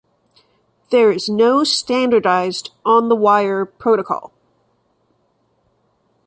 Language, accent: English, Filipino